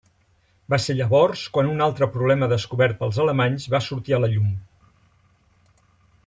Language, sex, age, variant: Catalan, male, 50-59, Central